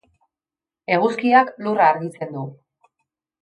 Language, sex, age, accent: Basque, female, 50-59, Mendebalekoa (Araba, Bizkaia, Gipuzkoako mendebaleko herri batzuk)